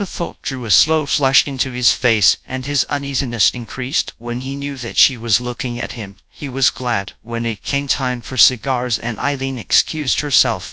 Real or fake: fake